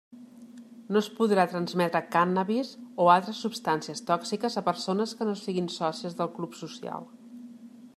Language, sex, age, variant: Catalan, female, 40-49, Central